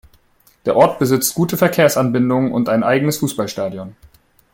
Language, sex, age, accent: German, male, 19-29, Deutschland Deutsch